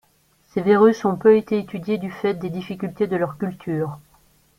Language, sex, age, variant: French, female, 40-49, Français de métropole